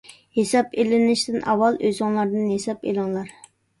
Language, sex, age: Uyghur, female, 30-39